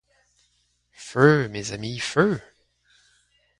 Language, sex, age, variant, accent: French, male, 50-59, Français d'Amérique du Nord, Français du Canada